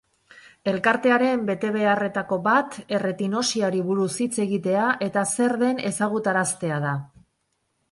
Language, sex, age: Basque, female, 50-59